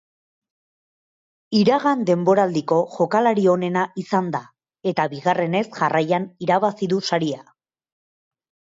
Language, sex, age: Basque, female, 30-39